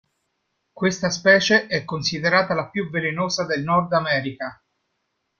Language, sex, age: Italian, male, 40-49